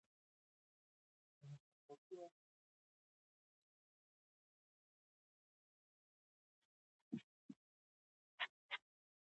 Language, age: Pashto, 19-29